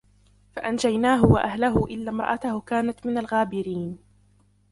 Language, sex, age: Arabic, female, under 19